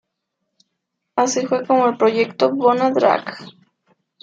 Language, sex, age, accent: Spanish, female, 19-29, México